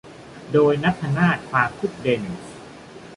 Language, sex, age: Thai, male, 40-49